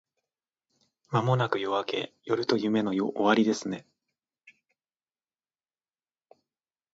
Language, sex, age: Japanese, male, 19-29